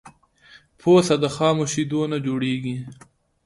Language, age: Pashto, 19-29